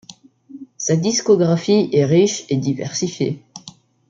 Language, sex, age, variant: French, male, under 19, Français de métropole